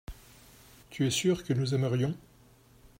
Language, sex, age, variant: French, male, 40-49, Français de métropole